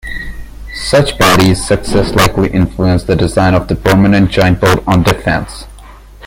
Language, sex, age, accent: English, male, under 19, India and South Asia (India, Pakistan, Sri Lanka)